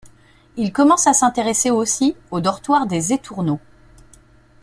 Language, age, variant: French, 40-49, Français de métropole